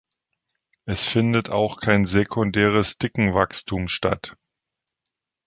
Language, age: German, 40-49